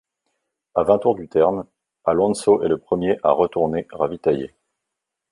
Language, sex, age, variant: French, male, 19-29, Français de métropole